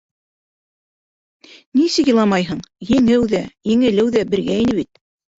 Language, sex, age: Bashkir, female, 60-69